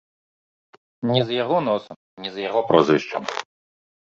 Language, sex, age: Belarusian, male, 30-39